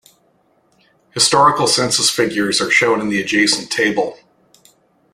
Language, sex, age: English, male, 50-59